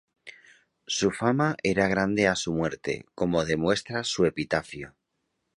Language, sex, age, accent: Spanish, male, 30-39, España: Norte peninsular (Asturias, Castilla y León, Cantabria, País Vasco, Navarra, Aragón, La Rioja, Guadalajara, Cuenca)